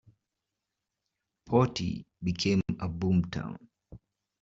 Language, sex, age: English, male, 30-39